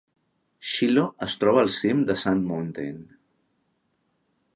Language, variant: Catalan, Central